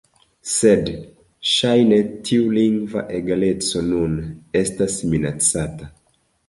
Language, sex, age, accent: Esperanto, male, 30-39, Internacia